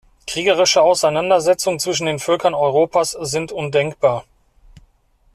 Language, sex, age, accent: German, male, 40-49, Deutschland Deutsch